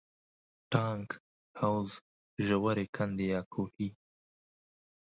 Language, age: Pashto, 19-29